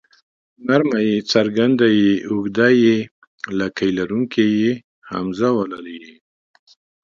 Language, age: Pashto, 50-59